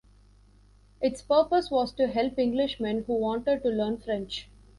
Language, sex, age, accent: English, female, 19-29, India and South Asia (India, Pakistan, Sri Lanka)